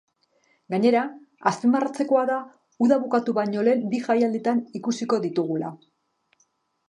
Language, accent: Basque, Mendebalekoa (Araba, Bizkaia, Gipuzkoako mendebaleko herri batzuk)